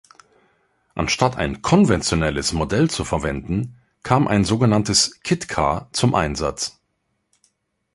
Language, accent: German, Deutschland Deutsch